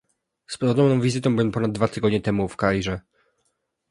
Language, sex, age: Polish, male, 19-29